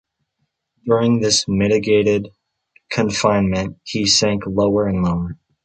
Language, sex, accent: English, male, United States English